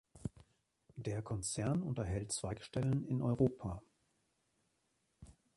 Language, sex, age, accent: German, male, 40-49, Deutschland Deutsch